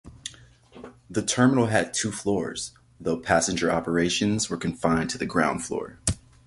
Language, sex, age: English, male, 30-39